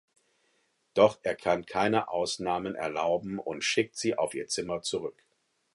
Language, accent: German, Deutschland Deutsch